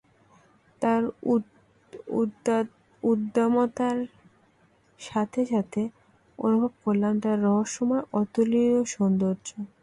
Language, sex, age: Bengali, female, 19-29